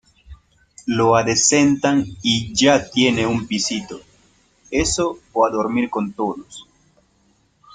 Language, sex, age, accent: Spanish, male, 19-29, Andino-Pacífico: Colombia, Perú, Ecuador, oeste de Bolivia y Venezuela andina